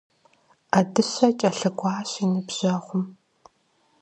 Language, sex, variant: Kabardian, female, Адыгэбзэ (Къэбэрдей, Кирил, псоми зэдай)